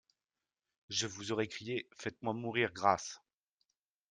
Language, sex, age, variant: French, male, 30-39, Français de métropole